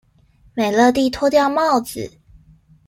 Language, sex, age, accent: Chinese, female, 19-29, 出生地：臺北市